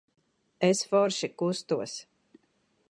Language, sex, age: Latvian, female, 40-49